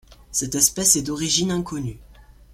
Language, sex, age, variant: French, male, under 19, Français du nord de l'Afrique